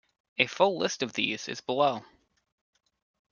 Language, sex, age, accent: English, male, under 19, United States English